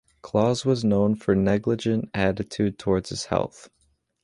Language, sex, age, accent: English, male, under 19, United States English